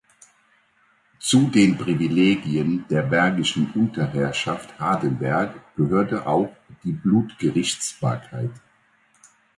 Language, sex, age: German, male, 50-59